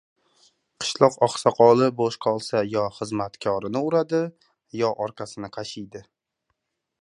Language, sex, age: Uzbek, male, 19-29